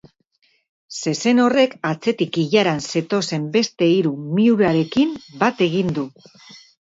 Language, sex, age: Basque, female, 40-49